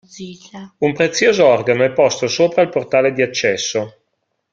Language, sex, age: Italian, male, 40-49